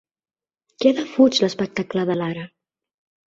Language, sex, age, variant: Catalan, female, 30-39, Central